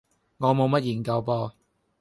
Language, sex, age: Cantonese, male, 19-29